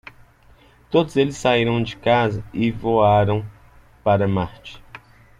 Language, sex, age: Portuguese, male, 30-39